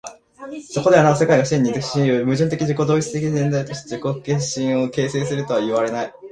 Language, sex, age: Japanese, male, 19-29